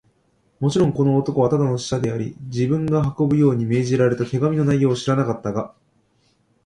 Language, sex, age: Japanese, male, 19-29